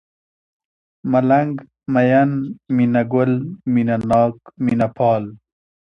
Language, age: Pashto, 19-29